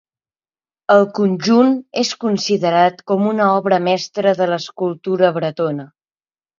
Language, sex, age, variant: Catalan, male, under 19, Central